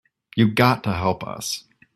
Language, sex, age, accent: English, male, 19-29, United States English